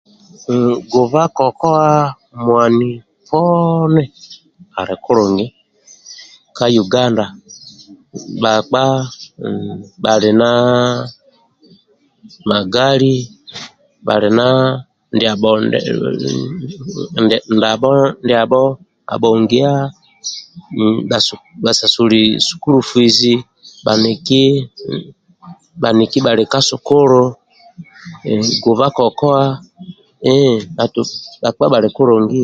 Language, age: Amba (Uganda), 30-39